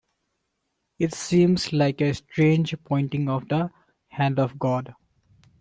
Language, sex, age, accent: English, male, 19-29, India and South Asia (India, Pakistan, Sri Lanka)